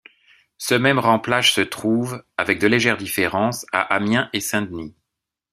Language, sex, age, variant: French, male, 50-59, Français de métropole